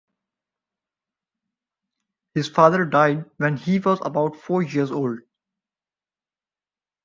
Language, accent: English, India and South Asia (India, Pakistan, Sri Lanka)